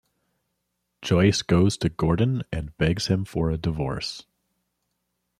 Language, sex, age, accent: English, male, 30-39, United States English